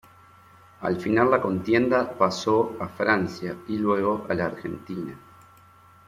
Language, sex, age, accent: Spanish, male, 50-59, Rioplatense: Argentina, Uruguay, este de Bolivia, Paraguay